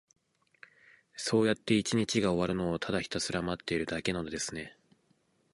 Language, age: Japanese, 19-29